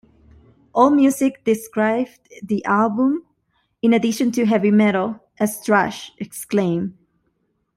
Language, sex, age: English, female, 19-29